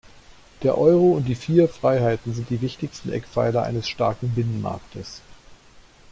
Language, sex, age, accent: German, male, 40-49, Deutschland Deutsch